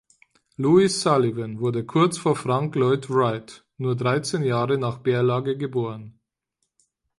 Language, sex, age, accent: German, male, 30-39, Deutschland Deutsch